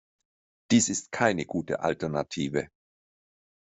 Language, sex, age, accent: German, male, 50-59, Deutschland Deutsch